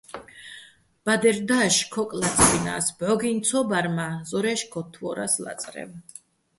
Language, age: Bats, 60-69